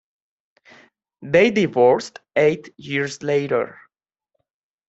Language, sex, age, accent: English, male, 19-29, United States English